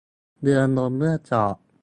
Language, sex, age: Thai, male, 19-29